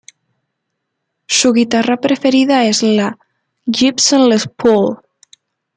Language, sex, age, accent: Spanish, female, 19-29, España: Sur peninsular (Andalucia, Extremadura, Murcia)